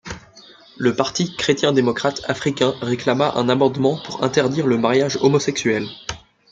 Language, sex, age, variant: French, male, 19-29, Français de métropole